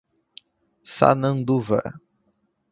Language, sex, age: Portuguese, male, 19-29